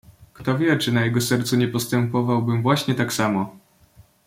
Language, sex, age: Polish, male, 19-29